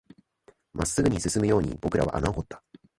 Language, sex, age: Japanese, male, 19-29